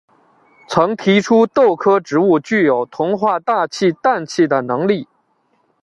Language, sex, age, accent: Chinese, male, 30-39, 出生地：北京市